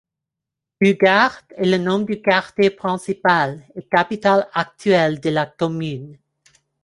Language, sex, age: French, female, 30-39